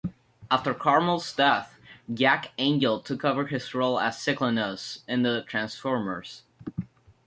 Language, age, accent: English, under 19, United States English